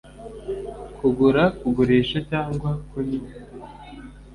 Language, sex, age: Kinyarwanda, male, 19-29